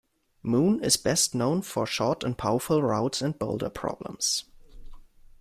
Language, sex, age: English, male, 19-29